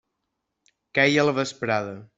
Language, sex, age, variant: Catalan, male, under 19, Balear